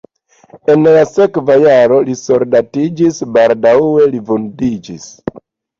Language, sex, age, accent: Esperanto, male, 30-39, Internacia